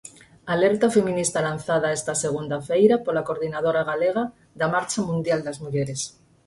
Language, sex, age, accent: Galician, female, 50-59, Normativo (estándar)